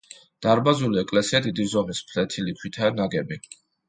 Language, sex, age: Georgian, male, 30-39